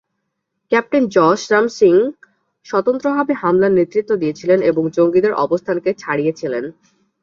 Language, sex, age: Bengali, female, 19-29